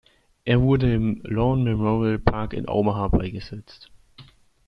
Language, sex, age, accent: German, male, 19-29, Deutschland Deutsch